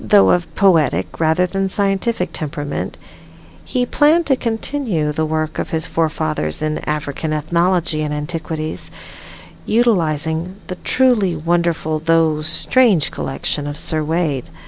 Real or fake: real